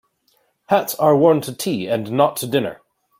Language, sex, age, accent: English, male, 40-49, Canadian English